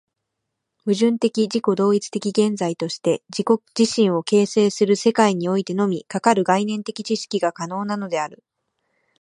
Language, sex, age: Japanese, female, 19-29